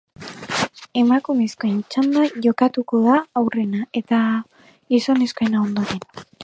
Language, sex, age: Basque, female, under 19